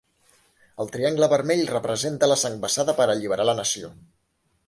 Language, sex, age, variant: Catalan, male, 30-39, Central